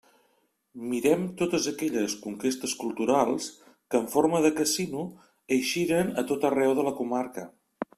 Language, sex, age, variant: Catalan, male, 50-59, Central